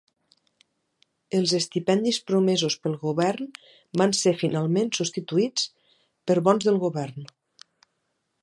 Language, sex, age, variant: Catalan, female, 40-49, Nord-Occidental